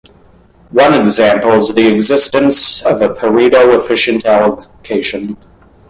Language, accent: English, United States English